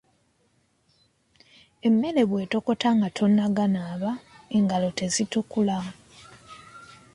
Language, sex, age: Ganda, female, 19-29